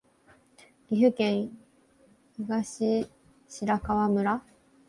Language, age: Japanese, 19-29